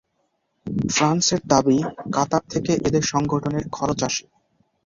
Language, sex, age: Bengali, male, 19-29